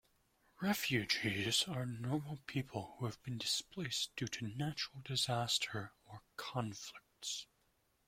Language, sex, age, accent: English, male, 19-29, United States English